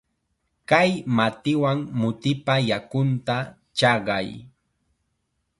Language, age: Chiquián Ancash Quechua, 19-29